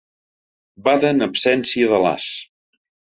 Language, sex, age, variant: Catalan, male, 60-69, Central